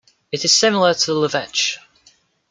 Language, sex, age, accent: English, male, under 19, England English